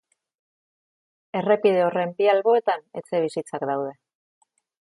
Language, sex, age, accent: Basque, female, 40-49, Mendebalekoa (Araba, Bizkaia, Gipuzkoako mendebaleko herri batzuk)